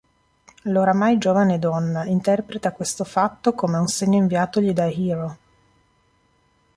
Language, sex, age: Italian, female, 40-49